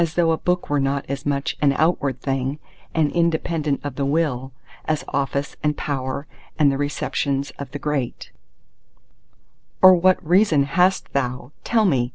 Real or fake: real